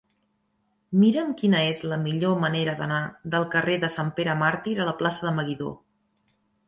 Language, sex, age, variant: Catalan, female, 30-39, Central